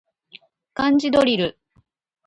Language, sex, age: Japanese, female, 40-49